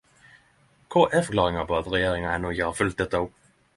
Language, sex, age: Norwegian Nynorsk, male, 30-39